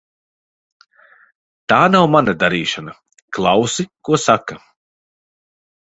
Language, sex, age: Latvian, male, 30-39